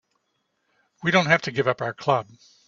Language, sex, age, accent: English, male, 70-79, United States English